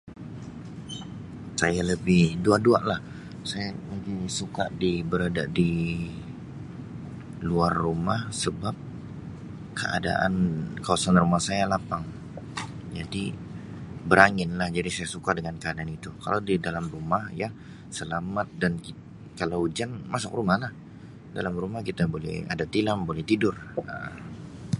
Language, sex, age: Sabah Malay, male, 19-29